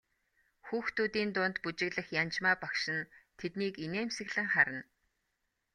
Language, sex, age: Mongolian, female, 30-39